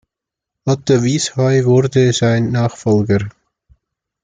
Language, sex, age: German, male, 19-29